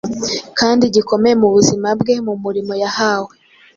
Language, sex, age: Kinyarwanda, female, 19-29